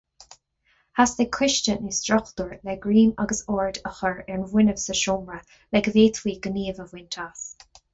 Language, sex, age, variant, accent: Irish, female, 30-39, Gaeilge Chonnacht, Cainteoir líofa, ní ó dhúchas